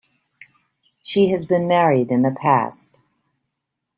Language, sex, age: English, female, 60-69